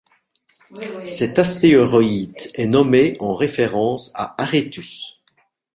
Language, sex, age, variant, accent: French, male, 60-69, Français d'Europe, Français de Belgique